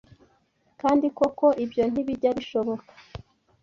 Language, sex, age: Kinyarwanda, female, 30-39